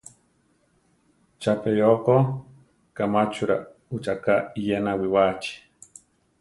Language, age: Central Tarahumara, 30-39